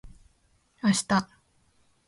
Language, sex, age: Japanese, female, 19-29